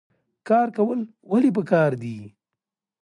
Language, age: Pashto, 40-49